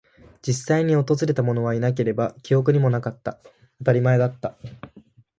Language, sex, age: Japanese, male, 19-29